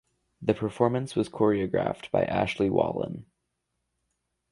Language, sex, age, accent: English, male, under 19, Canadian English